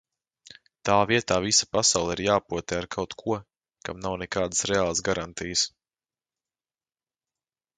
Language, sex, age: Latvian, male, under 19